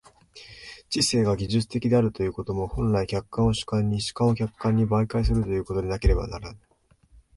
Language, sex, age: Japanese, male, 19-29